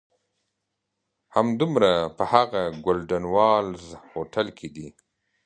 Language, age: Pashto, 30-39